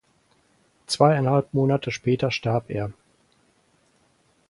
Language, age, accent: German, 60-69, Deutschland Deutsch